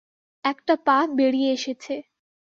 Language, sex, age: Bengali, female, 19-29